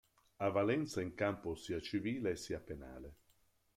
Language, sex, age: Italian, male, 60-69